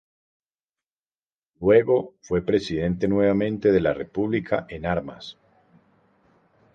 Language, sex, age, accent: Spanish, male, 40-49, Andino-Pacífico: Colombia, Perú, Ecuador, oeste de Bolivia y Venezuela andina